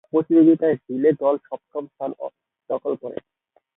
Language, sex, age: Bengali, male, 19-29